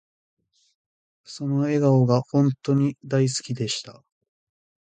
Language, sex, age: Japanese, male, 19-29